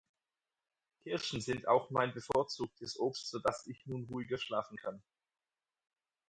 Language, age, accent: German, 30-39, Deutschland Deutsch